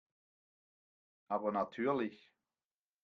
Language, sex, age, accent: German, male, 50-59, Schweizerdeutsch